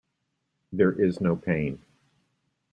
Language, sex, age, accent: English, male, 60-69, United States English